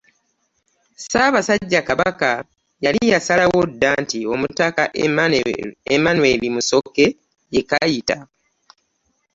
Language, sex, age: Ganda, female, 50-59